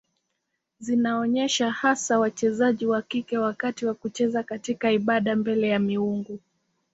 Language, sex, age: Swahili, female, 19-29